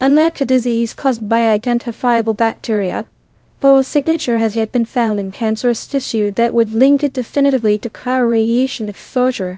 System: TTS, VITS